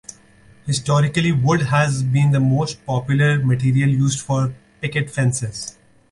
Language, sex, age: English, male, 40-49